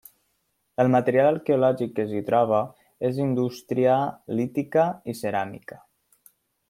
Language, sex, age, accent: Catalan, male, under 19, valencià